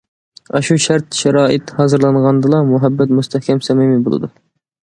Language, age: Uyghur, 19-29